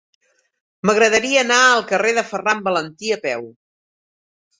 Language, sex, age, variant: Catalan, female, 60-69, Central